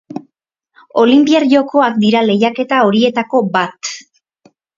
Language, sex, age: Basque, female, 19-29